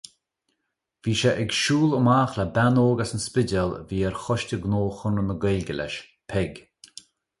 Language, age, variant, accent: Irish, 50-59, Gaeilge Chonnacht, Cainteoir dúchais, Gaeltacht